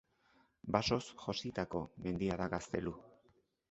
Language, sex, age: Basque, male, 50-59